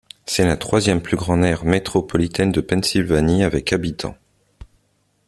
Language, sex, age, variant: French, male, 30-39, Français de métropole